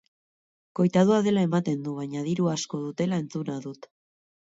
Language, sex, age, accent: Basque, female, 19-29, Mendebalekoa (Araba, Bizkaia, Gipuzkoako mendebaleko herri batzuk)